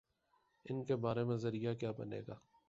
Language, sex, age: Urdu, male, 19-29